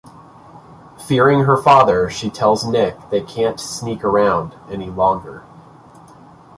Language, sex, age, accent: English, male, 30-39, United States English